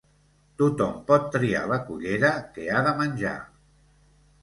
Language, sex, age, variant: Catalan, male, 60-69, Central